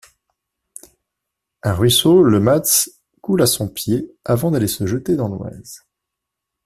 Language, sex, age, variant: French, male, 19-29, Français de métropole